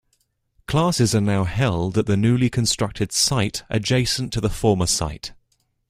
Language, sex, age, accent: English, male, under 19, England English